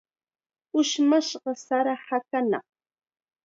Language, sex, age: Chiquián Ancash Quechua, female, 30-39